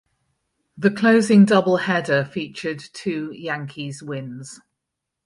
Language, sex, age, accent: English, female, 50-59, Welsh English